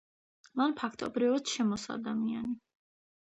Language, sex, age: Georgian, female, under 19